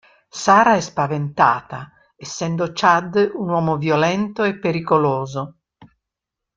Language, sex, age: Italian, female, 70-79